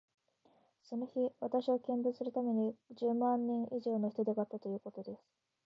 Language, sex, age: Japanese, female, 19-29